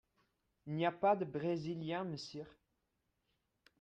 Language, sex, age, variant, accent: French, male, under 19, Français d'Amérique du Nord, Français du Canada